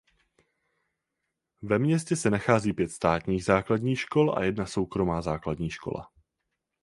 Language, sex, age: Czech, male, 19-29